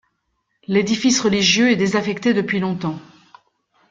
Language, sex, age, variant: French, female, 50-59, Français de métropole